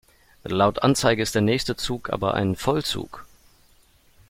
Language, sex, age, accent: German, male, 30-39, Deutschland Deutsch